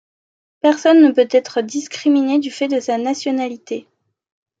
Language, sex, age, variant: French, female, 19-29, Français de métropole